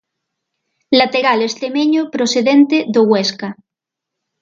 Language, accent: Galician, Atlántico (seseo e gheada); Normativo (estándar)